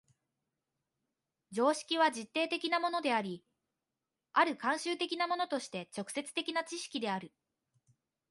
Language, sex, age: Japanese, female, 19-29